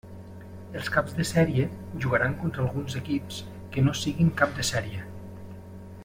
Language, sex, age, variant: Catalan, male, 40-49, Septentrional